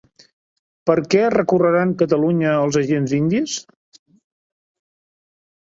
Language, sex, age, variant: Catalan, male, 50-59, Central